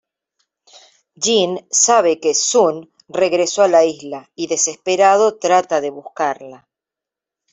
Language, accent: Spanish, Rioplatense: Argentina, Uruguay, este de Bolivia, Paraguay